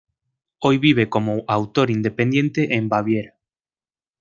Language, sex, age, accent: Spanish, male, 19-29, España: Centro-Sur peninsular (Madrid, Toledo, Castilla-La Mancha)